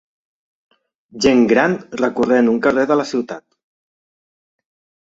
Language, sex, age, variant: Catalan, male, 30-39, Central